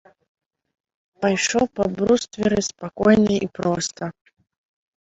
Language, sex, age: Belarusian, female, 19-29